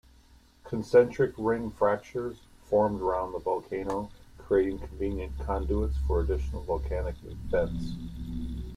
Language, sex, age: English, male, 50-59